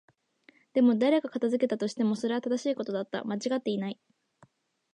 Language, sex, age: Japanese, female, under 19